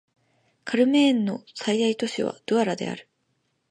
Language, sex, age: Japanese, female, 19-29